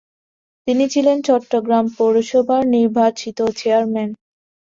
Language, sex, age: Bengali, female, 19-29